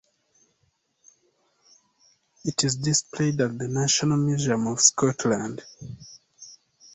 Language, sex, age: English, male, 19-29